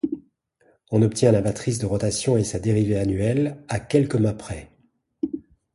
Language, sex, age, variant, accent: French, male, 40-49, Français d'Europe, Français de Belgique